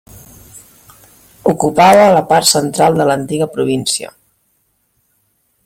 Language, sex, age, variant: Catalan, female, 19-29, Central